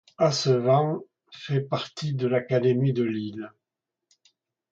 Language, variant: French, Français de métropole